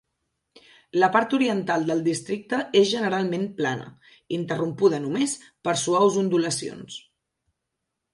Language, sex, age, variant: Catalan, female, 30-39, Central